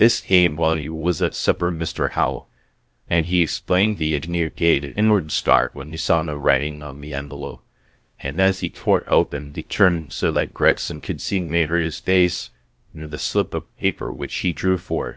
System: TTS, VITS